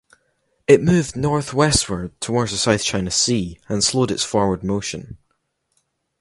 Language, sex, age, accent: English, male, under 19, Scottish English